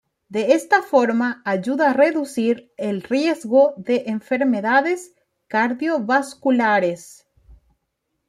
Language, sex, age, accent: Spanish, female, 30-39, Rioplatense: Argentina, Uruguay, este de Bolivia, Paraguay